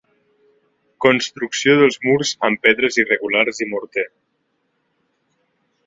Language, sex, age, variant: Catalan, male, 19-29, Nord-Occidental